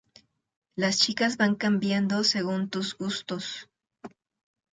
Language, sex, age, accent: Spanish, female, 30-39, México